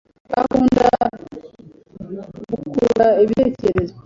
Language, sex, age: Kinyarwanda, female, 30-39